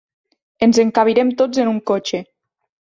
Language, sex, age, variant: Catalan, female, 19-29, Nord-Occidental